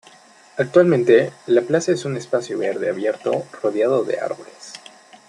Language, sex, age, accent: Spanish, male, under 19, Andino-Pacífico: Colombia, Perú, Ecuador, oeste de Bolivia y Venezuela andina